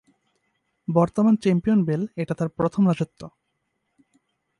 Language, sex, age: Bengali, male, 19-29